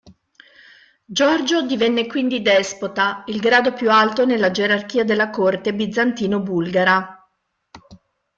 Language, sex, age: Italian, female, 50-59